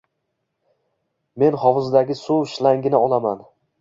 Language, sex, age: Uzbek, male, under 19